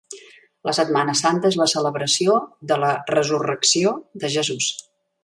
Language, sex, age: Catalan, female, 60-69